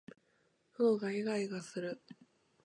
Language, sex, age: Japanese, female, 19-29